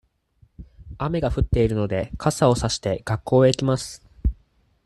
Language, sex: Japanese, male